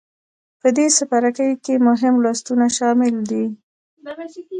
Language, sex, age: Pashto, female, 30-39